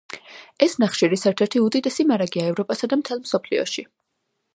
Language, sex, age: Georgian, female, 19-29